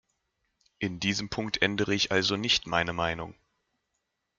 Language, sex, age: German, male, 19-29